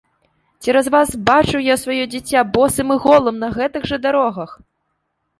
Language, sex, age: Belarusian, female, 19-29